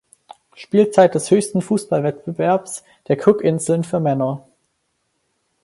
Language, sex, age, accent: German, male, under 19, Deutschland Deutsch